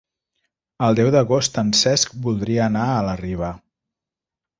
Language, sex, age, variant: Catalan, male, 40-49, Central